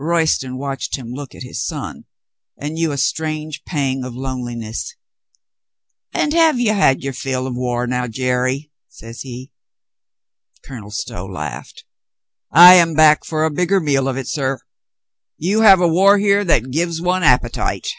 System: none